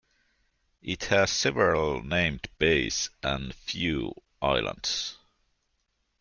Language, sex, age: English, male, 40-49